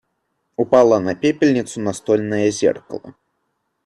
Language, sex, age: Russian, male, 19-29